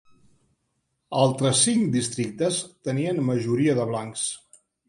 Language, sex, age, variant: Catalan, male, 50-59, Central